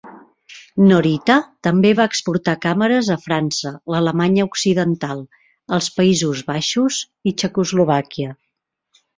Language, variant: Catalan, Central